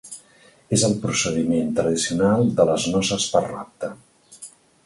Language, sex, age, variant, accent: Catalan, male, 40-49, Central, tarragoní